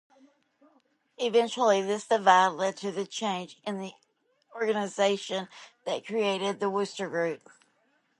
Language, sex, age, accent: English, female, 40-49, United States English